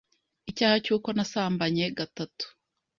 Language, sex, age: Kinyarwanda, female, 19-29